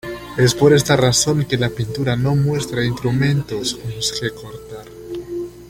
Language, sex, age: Spanish, male, 19-29